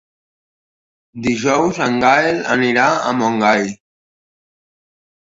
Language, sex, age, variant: Catalan, male, 60-69, Central